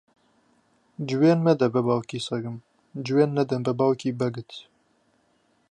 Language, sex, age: Central Kurdish, male, 19-29